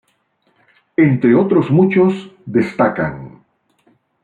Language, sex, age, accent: Spanish, male, 50-59, América central